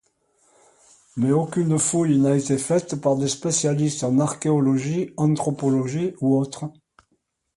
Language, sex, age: French, male, 70-79